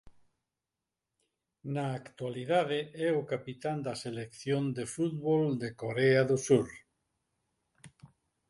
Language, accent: Galician, Central (gheada); Normativo (estándar)